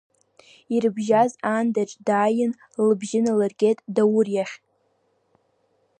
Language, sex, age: Abkhazian, female, under 19